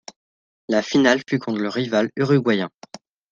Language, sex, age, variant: French, male, under 19, Français de métropole